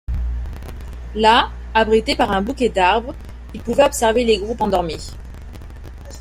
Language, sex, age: French, female, 30-39